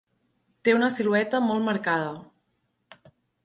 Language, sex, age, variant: Catalan, female, 19-29, Central